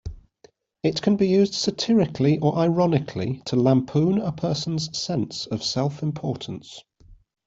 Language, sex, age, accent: English, male, 30-39, England English